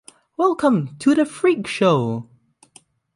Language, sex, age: English, male, under 19